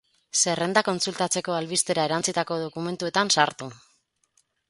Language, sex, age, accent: Basque, female, 30-39, Mendebalekoa (Araba, Bizkaia, Gipuzkoako mendebaleko herri batzuk)